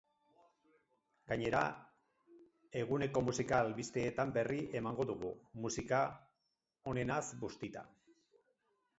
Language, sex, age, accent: Basque, male, 60-69, Erdialdekoa edo Nafarra (Gipuzkoa, Nafarroa)